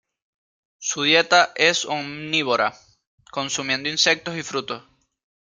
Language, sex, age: Spanish, male, 19-29